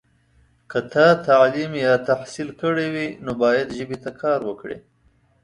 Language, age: Pashto, 30-39